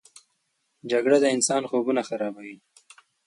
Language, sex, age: Pashto, male, 19-29